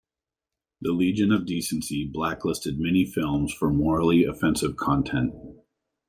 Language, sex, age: English, male, 40-49